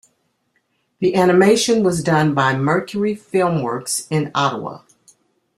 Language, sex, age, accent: English, female, 60-69, United States English